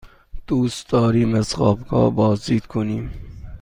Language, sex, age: Persian, male, 30-39